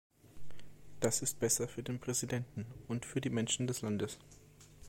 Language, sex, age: German, male, 19-29